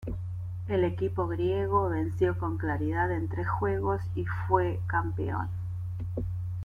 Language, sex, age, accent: Spanish, female, 40-49, Rioplatense: Argentina, Uruguay, este de Bolivia, Paraguay